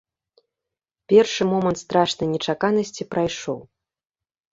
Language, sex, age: Belarusian, female, 30-39